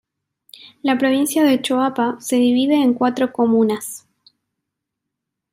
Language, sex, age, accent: Spanish, female, 19-29, Rioplatense: Argentina, Uruguay, este de Bolivia, Paraguay